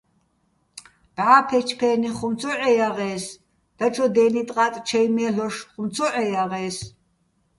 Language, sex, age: Bats, female, 70-79